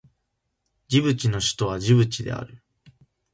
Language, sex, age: Japanese, male, under 19